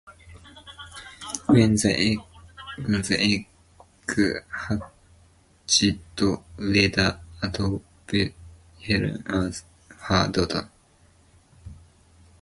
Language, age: English, 19-29